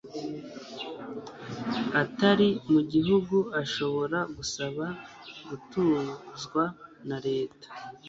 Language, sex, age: Kinyarwanda, male, 30-39